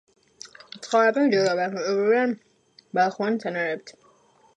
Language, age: Georgian, 19-29